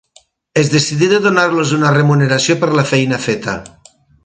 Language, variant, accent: Catalan, Valencià meridional, valencià